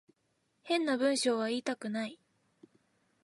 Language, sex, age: Japanese, female, 19-29